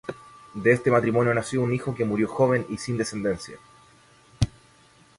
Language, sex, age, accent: Spanish, male, 30-39, Chileno: Chile, Cuyo